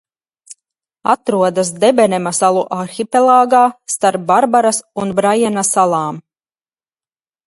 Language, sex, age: Latvian, female, 30-39